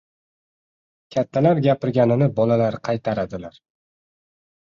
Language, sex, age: Uzbek, male, under 19